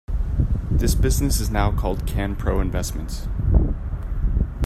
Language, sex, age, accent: English, male, 19-29, United States English